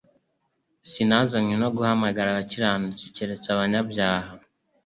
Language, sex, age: Kinyarwanda, male, 19-29